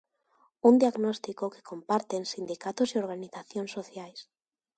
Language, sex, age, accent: Galician, female, 19-29, Normativo (estándar)